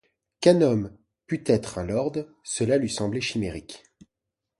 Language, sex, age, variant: French, male, 40-49, Français de métropole